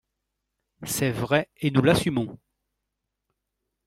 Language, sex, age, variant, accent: French, male, 30-39, Français des départements et régions d'outre-mer, Français de La Réunion